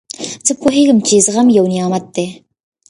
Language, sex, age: Pashto, female, 19-29